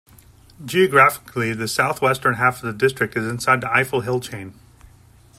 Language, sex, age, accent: English, male, 40-49, United States English